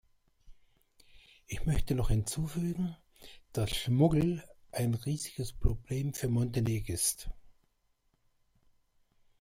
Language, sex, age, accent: German, male, 60-69, Deutschland Deutsch